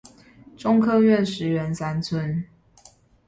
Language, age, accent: Chinese, 19-29, 出生地：高雄市